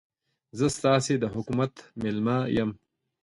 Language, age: Pashto, 40-49